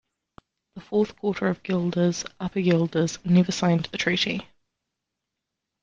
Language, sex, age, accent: English, female, 19-29, New Zealand English